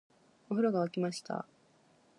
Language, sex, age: Japanese, female, 19-29